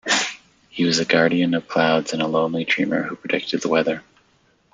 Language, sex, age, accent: English, male, 30-39, United States English